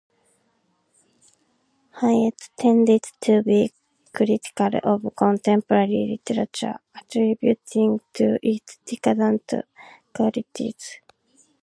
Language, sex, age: English, female, under 19